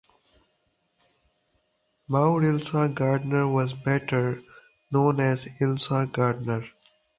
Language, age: English, under 19